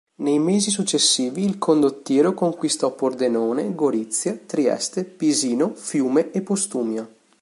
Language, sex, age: Italian, male, 19-29